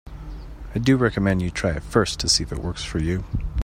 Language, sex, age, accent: English, male, 30-39, United States English